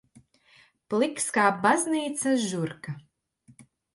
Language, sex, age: Latvian, female, 30-39